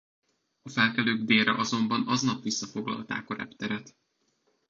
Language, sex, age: Hungarian, male, 19-29